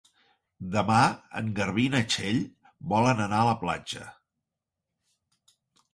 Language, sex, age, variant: Catalan, male, 40-49, Central